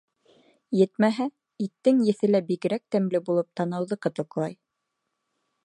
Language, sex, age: Bashkir, female, 19-29